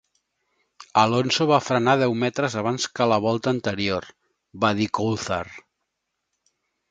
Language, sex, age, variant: Catalan, male, 50-59, Central